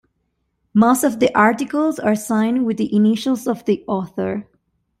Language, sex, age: English, female, 19-29